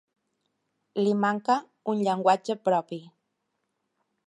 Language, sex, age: Catalan, female, 40-49